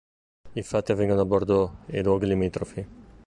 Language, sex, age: Italian, male, 50-59